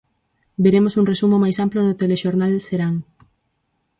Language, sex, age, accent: Galician, female, 19-29, Oriental (común en zona oriental)